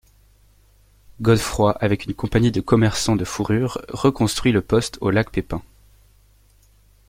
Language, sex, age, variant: French, male, 19-29, Français de métropole